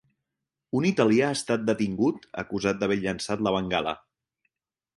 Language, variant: Catalan, Central